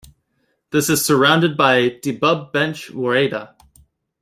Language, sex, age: English, male, 19-29